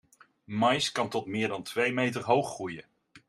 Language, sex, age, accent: Dutch, male, 40-49, Nederlands Nederlands